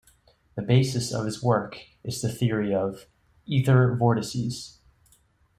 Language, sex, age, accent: English, male, 19-29, United States English